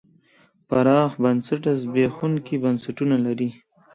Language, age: Pashto, 19-29